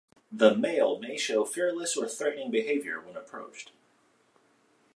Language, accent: English, United States English